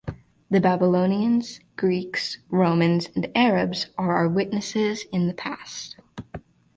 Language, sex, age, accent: English, female, 19-29, United States English